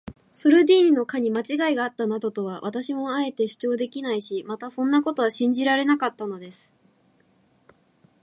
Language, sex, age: Japanese, female, 19-29